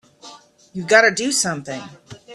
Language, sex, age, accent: English, female, 40-49, United States English